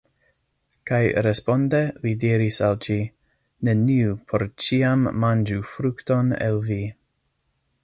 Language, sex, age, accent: Esperanto, male, 30-39, Internacia